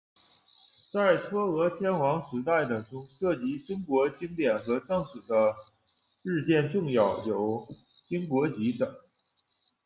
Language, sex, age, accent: Chinese, male, 19-29, 出生地：辽宁省